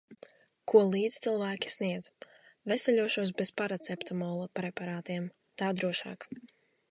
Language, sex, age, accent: Latvian, female, under 19, Riga